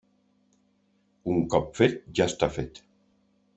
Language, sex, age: Catalan, male, 50-59